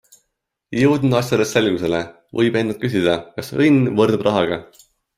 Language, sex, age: Estonian, male, 19-29